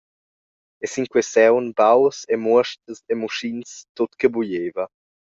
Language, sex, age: Romansh, male, under 19